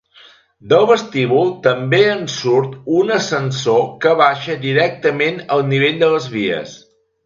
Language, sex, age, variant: Catalan, male, 50-59, Central